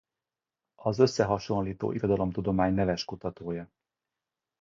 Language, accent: Hungarian, budapesti